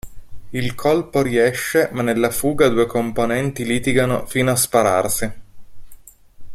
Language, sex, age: Italian, male, 30-39